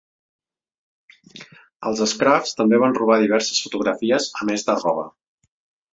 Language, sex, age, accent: Catalan, male, 40-49, Català central